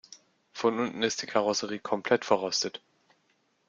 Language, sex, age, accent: German, male, 30-39, Deutschland Deutsch